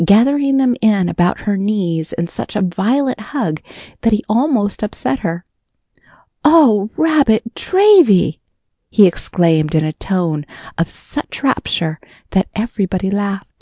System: none